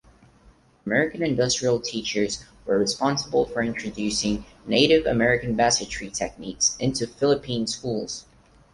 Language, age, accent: English, under 19, United States English